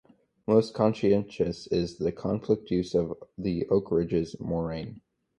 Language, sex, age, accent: English, male, under 19, United States English